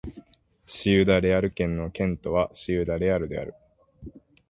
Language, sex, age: Japanese, male, 19-29